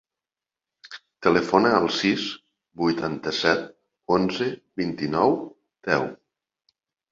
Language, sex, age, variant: Catalan, male, 50-59, Septentrional